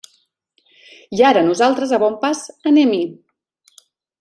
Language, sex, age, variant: Catalan, female, 30-39, Central